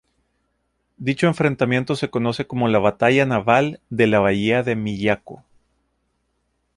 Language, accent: Spanish, México